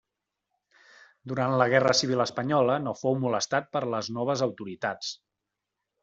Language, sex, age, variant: Catalan, male, 30-39, Central